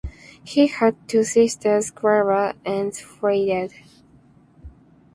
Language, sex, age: English, female, under 19